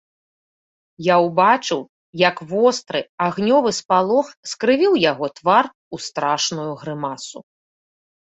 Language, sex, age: Belarusian, female, 30-39